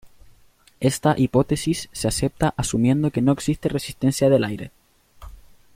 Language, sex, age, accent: Spanish, male, 19-29, Chileno: Chile, Cuyo